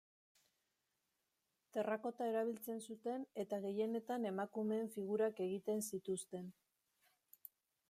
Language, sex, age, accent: Basque, female, 50-59, Mendebalekoa (Araba, Bizkaia, Gipuzkoako mendebaleko herri batzuk)